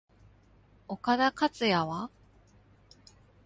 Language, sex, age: Japanese, female, 30-39